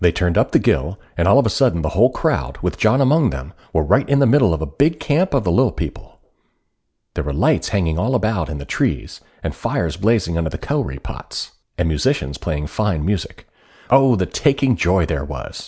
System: none